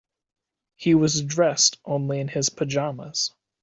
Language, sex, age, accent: English, male, 19-29, United States English